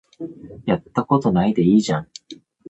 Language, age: Japanese, 19-29